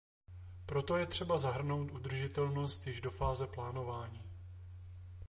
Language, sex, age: Czech, male, 30-39